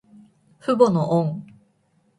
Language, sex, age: Japanese, female, 19-29